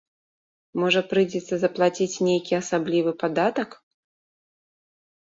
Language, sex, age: Belarusian, female, 40-49